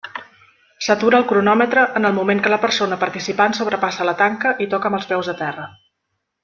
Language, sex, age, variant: Catalan, female, 40-49, Central